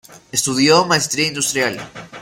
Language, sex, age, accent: Spanish, male, 19-29, Andino-Pacífico: Colombia, Perú, Ecuador, oeste de Bolivia y Venezuela andina